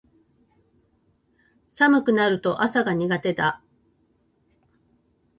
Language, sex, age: Japanese, female, 50-59